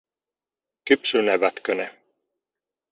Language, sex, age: Finnish, male, 40-49